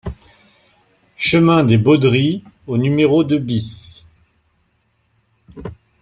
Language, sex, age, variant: French, male, 30-39, Français de métropole